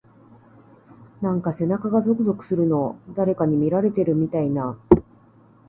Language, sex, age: Japanese, female, 40-49